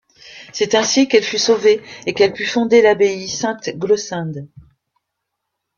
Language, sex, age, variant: French, female, 50-59, Français de métropole